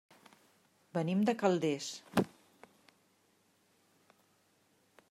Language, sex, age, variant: Catalan, female, 50-59, Central